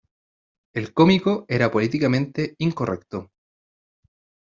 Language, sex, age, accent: Spanish, male, 19-29, Chileno: Chile, Cuyo